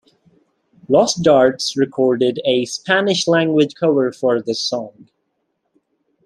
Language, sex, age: English, male, 19-29